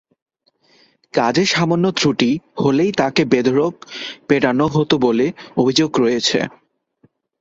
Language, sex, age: Bengali, male, 19-29